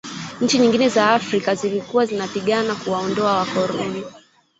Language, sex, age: Swahili, female, 19-29